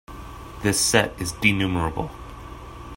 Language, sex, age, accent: English, male, 19-29, United States English